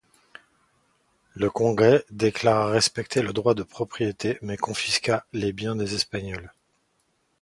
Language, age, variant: French, 40-49, Français de métropole